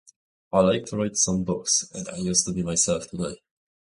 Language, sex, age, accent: English, male, 19-29, England English